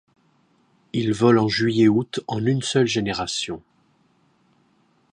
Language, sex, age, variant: French, male, 50-59, Français de métropole